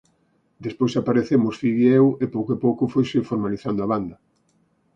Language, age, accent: Galician, 50-59, Central (gheada)